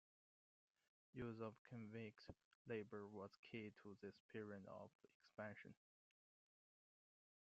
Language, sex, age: English, male, 30-39